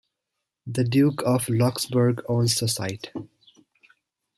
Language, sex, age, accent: English, male, 19-29, United States English